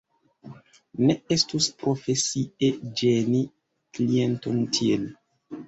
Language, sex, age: Esperanto, male, 19-29